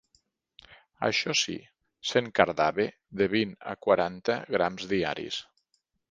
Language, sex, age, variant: Catalan, male, 40-49, Nord-Occidental